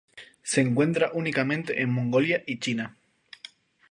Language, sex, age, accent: Spanish, male, 19-29, España: Islas Canarias